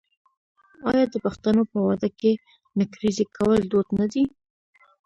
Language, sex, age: Pashto, female, 19-29